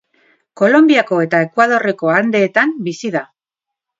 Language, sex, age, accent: Basque, female, 50-59, Mendebalekoa (Araba, Bizkaia, Gipuzkoako mendebaleko herri batzuk)